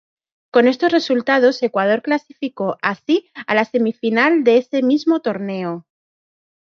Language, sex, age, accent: Spanish, female, 40-49, España: Centro-Sur peninsular (Madrid, Toledo, Castilla-La Mancha)